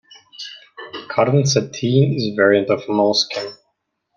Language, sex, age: English, male, 19-29